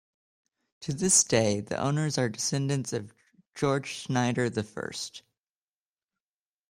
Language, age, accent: English, 19-29, United States English